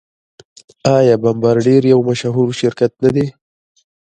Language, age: Pashto, 19-29